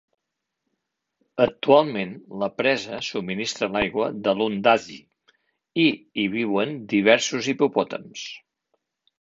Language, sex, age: Catalan, male, 60-69